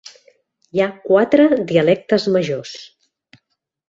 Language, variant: Catalan, Central